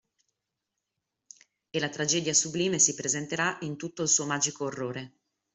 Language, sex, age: Italian, female, 30-39